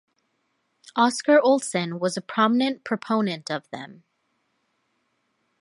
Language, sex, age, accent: English, female, 19-29, United States English